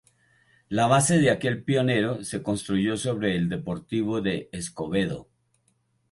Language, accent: Spanish, Caribe: Cuba, Venezuela, Puerto Rico, República Dominicana, Panamá, Colombia caribeña, México caribeño, Costa del golfo de México